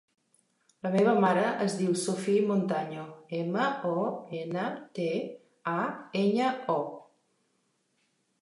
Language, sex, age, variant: Catalan, female, 60-69, Central